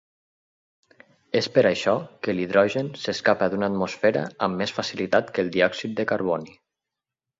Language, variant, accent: Catalan, Nord-Occidental, nord-occidental